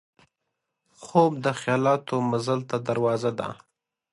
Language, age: Pashto, 19-29